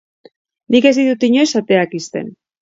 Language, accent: Basque, Mendebalekoa (Araba, Bizkaia, Gipuzkoako mendebaleko herri batzuk)